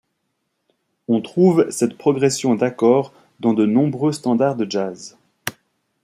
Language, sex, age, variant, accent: French, male, 30-39, Français d'Europe, Français de Suisse